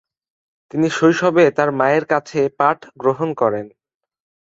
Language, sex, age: Bengali, male, 19-29